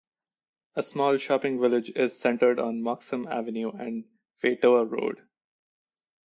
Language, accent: English, India and South Asia (India, Pakistan, Sri Lanka)